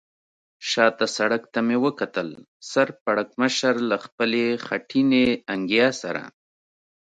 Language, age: Pashto, 30-39